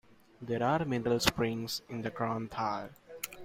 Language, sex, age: English, male, 19-29